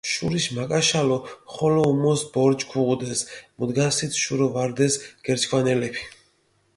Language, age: Mingrelian, 30-39